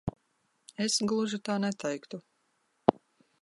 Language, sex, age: Latvian, female, 30-39